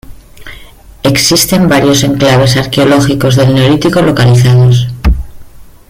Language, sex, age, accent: Spanish, female, 50-59, España: Centro-Sur peninsular (Madrid, Toledo, Castilla-La Mancha)